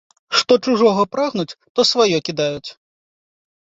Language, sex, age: Belarusian, male, 30-39